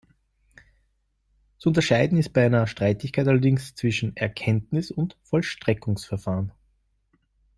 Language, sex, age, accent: German, male, 19-29, Österreichisches Deutsch